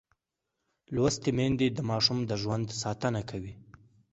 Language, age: Pashto, under 19